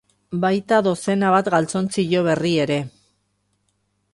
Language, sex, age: Basque, female, 50-59